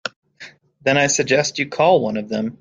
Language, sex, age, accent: English, male, 19-29, United States English